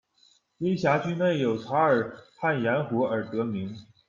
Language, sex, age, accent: Chinese, male, 19-29, 出生地：辽宁省